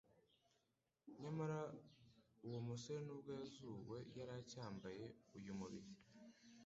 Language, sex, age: Kinyarwanda, male, under 19